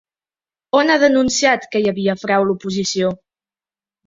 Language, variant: Catalan, Central